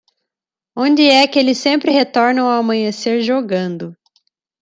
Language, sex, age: Portuguese, female, 30-39